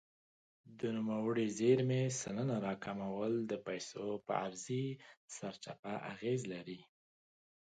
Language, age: Pashto, 30-39